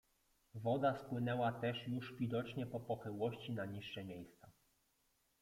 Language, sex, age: Polish, male, 30-39